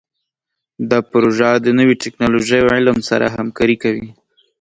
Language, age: Pashto, 19-29